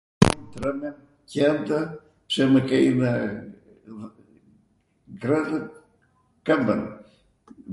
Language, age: Arvanitika Albanian, 70-79